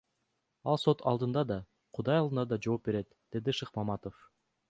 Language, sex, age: Kyrgyz, male, 19-29